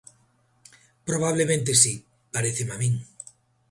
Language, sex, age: Galician, male, 50-59